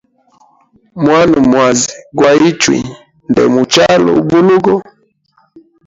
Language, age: Hemba, 30-39